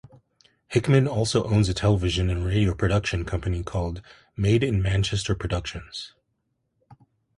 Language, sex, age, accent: English, male, 40-49, United States English